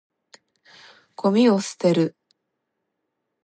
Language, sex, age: Japanese, female, 19-29